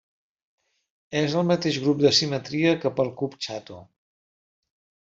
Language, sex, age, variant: Catalan, male, 50-59, Central